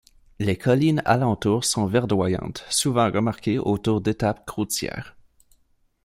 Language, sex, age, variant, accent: French, male, 19-29, Français d'Amérique du Nord, Français du Canada